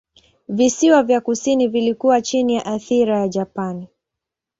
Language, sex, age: Swahili, female, 19-29